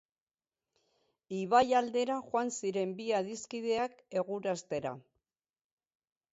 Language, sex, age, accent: Basque, female, 70-79, Erdialdekoa edo Nafarra (Gipuzkoa, Nafarroa)